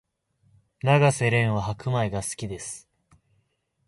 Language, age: Japanese, 19-29